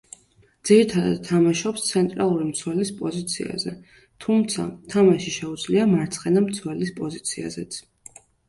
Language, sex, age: Georgian, female, 19-29